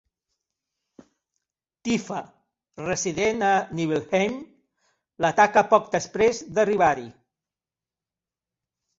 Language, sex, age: Catalan, male, 60-69